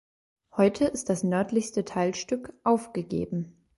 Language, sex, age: German, female, 19-29